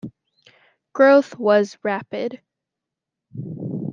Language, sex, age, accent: English, female, under 19, United States English